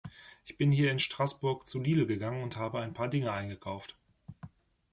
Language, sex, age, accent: German, male, 30-39, Deutschland Deutsch